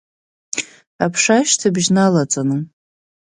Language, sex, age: Abkhazian, female, 30-39